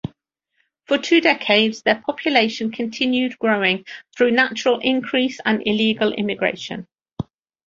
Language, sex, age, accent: English, female, 50-59, England English